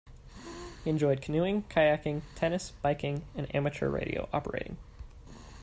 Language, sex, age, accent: English, male, 19-29, United States English